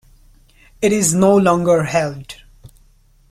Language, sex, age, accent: English, male, 19-29, India and South Asia (India, Pakistan, Sri Lanka)